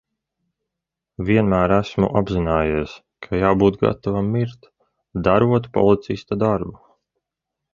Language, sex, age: Latvian, male, 30-39